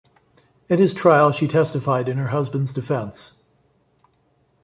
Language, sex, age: English, male, 40-49